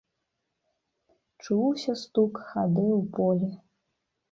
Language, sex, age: Belarusian, female, 30-39